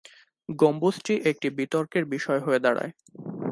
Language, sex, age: Bengali, male, 19-29